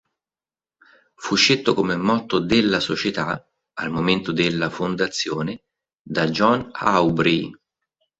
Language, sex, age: Italian, male, 40-49